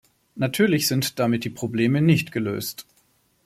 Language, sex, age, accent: German, male, 40-49, Deutschland Deutsch